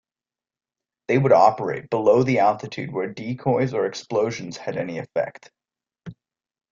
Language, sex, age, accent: English, male, under 19, United States English